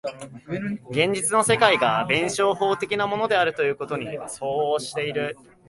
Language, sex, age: Japanese, male, 19-29